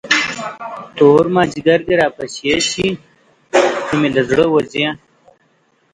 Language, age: Pashto, 19-29